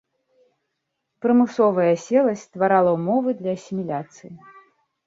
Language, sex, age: Belarusian, female, 40-49